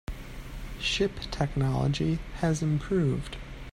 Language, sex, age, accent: English, male, 30-39, United States English